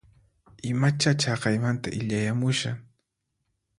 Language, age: Puno Quechua, 30-39